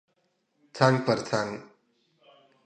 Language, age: Pashto, 30-39